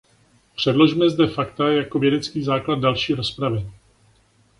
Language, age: Czech, 40-49